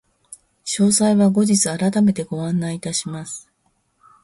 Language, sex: Japanese, female